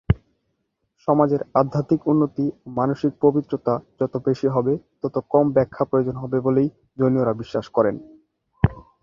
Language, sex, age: Bengali, male, 19-29